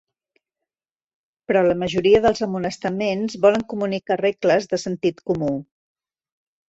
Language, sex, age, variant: Catalan, female, 40-49, Central